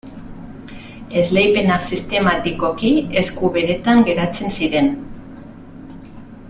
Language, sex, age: Basque, female, 40-49